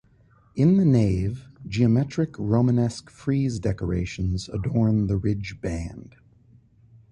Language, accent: English, United States English